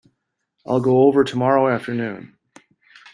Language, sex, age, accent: English, male, 50-59, United States English